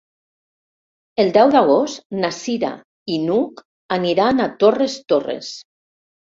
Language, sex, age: Catalan, female, 60-69